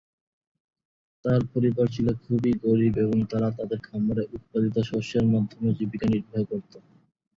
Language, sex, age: Bengali, male, 19-29